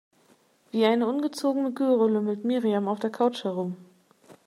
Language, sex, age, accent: German, female, 30-39, Deutschland Deutsch